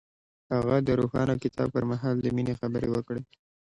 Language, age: Pashto, 19-29